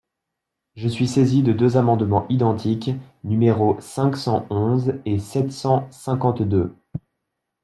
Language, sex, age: French, male, 19-29